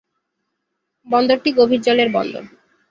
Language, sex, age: Bengali, female, 19-29